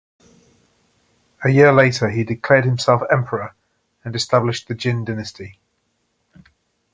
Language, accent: English, England English